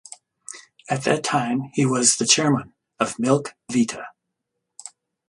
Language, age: English, 70-79